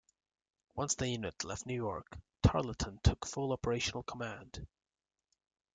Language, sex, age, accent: English, male, 19-29, United States English